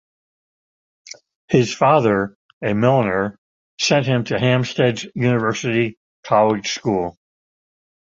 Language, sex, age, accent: English, male, 70-79, England English